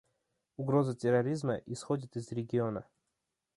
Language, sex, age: Russian, male, 19-29